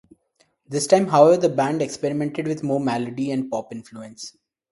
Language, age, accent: English, 19-29, India and South Asia (India, Pakistan, Sri Lanka)